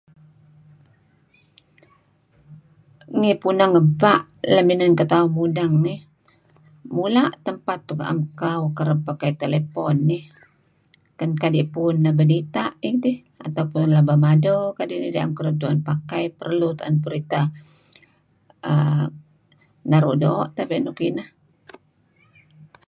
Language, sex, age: Kelabit, female, 60-69